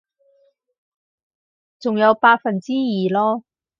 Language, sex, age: Cantonese, female, 30-39